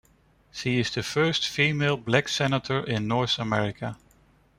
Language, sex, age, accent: English, male, 40-49, United States English